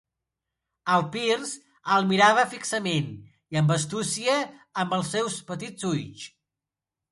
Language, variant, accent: Catalan, Central, central